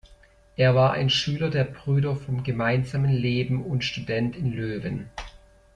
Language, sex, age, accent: German, male, 30-39, Deutschland Deutsch